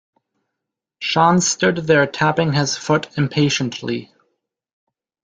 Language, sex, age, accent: English, male, 19-29, Canadian English